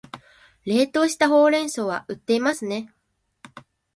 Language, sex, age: Japanese, female, 19-29